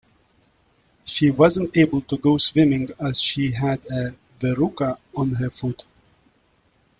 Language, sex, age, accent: English, male, 40-49, United States English